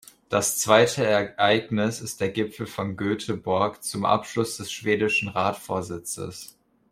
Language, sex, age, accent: German, male, under 19, Deutschland Deutsch